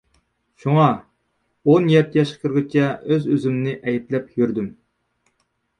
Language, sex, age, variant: Uyghur, male, 80-89, ئۇيغۇر تىلى